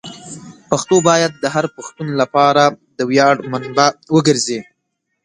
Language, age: Pashto, under 19